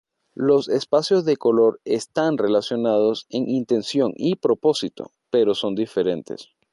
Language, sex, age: Spanish, male, 19-29